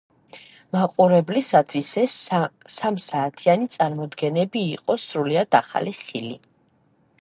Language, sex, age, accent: Georgian, female, 19-29, ჩვეულებრივი